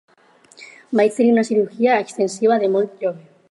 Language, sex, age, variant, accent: Catalan, female, under 19, Alacantí, valencià